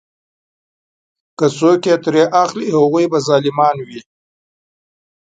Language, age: Pashto, 40-49